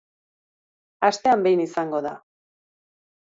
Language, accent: Basque, Erdialdekoa edo Nafarra (Gipuzkoa, Nafarroa)